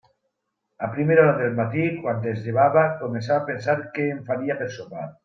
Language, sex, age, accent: Catalan, male, 40-49, valencià